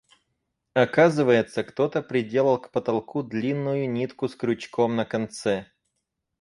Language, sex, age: Russian, male, 19-29